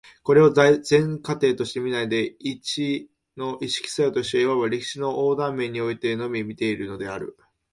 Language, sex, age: Japanese, male, 19-29